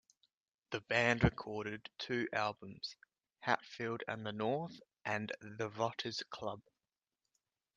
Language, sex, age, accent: English, male, 19-29, Australian English